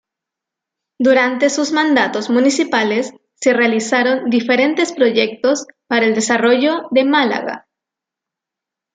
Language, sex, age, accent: Spanish, female, under 19, Chileno: Chile, Cuyo